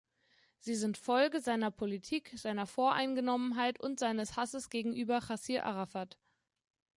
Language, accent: German, Deutschland Deutsch